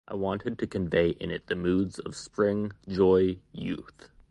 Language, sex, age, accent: English, male, 19-29, United States English